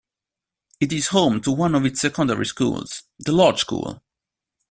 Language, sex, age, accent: English, male, 19-29, England English